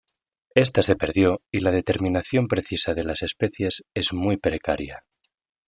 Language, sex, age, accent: Spanish, male, 19-29, España: Centro-Sur peninsular (Madrid, Toledo, Castilla-La Mancha)